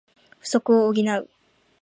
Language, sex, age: Japanese, female, 19-29